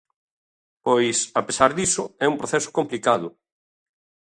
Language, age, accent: Galician, 60-69, Oriental (común en zona oriental)